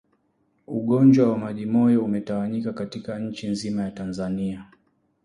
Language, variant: Swahili, Kiswahili Sanifu (EA)